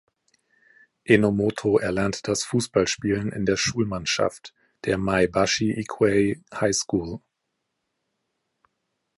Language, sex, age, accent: German, male, 30-39, Deutschland Deutsch